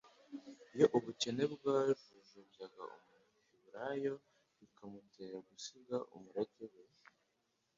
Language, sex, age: Kinyarwanda, male, under 19